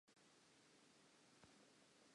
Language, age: Southern Sotho, 19-29